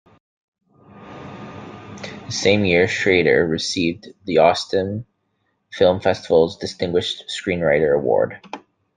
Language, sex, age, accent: English, male, 30-39, Canadian English